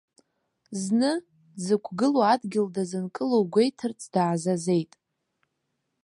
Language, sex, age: Abkhazian, female, under 19